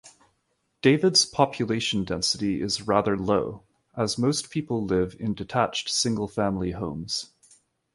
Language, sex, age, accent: English, male, 30-39, Canadian English